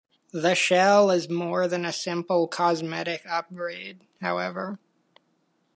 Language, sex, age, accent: English, male, 19-29, United States English